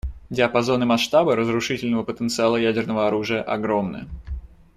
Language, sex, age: Russian, male, 19-29